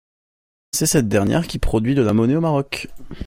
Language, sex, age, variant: French, male, under 19, Français de métropole